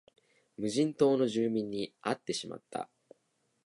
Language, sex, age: Japanese, male, 19-29